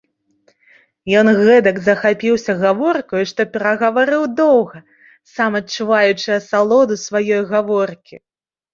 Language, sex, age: Belarusian, female, 30-39